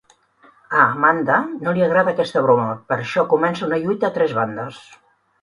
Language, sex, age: Catalan, female, 70-79